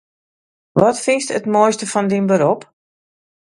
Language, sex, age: Western Frisian, female, 50-59